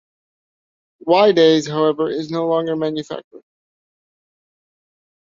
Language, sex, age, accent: English, male, 40-49, Canadian English